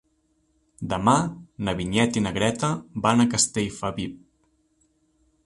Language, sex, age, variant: Catalan, male, 30-39, Central